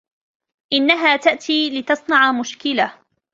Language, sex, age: Arabic, female, 19-29